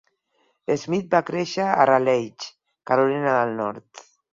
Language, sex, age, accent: Catalan, female, 50-59, Barcelona